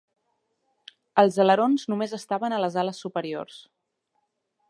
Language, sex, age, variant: Catalan, female, 30-39, Central